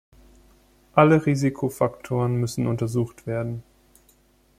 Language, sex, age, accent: German, male, 30-39, Deutschland Deutsch